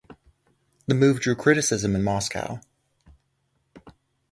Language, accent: English, United States English